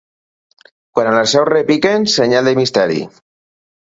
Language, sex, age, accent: Catalan, male, 30-39, apitxat